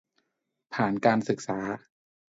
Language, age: Thai, 19-29